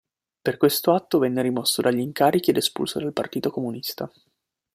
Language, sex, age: Italian, male, 19-29